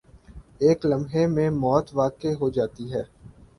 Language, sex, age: Urdu, male, 19-29